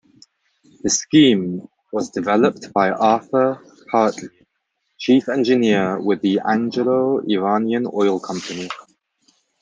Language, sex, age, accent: English, male, 30-39, England English